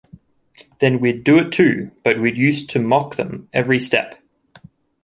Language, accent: English, Australian English